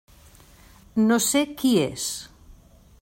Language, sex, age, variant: Catalan, female, 60-69, Central